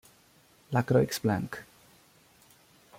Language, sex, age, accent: Spanish, male, 19-29, Chileno: Chile, Cuyo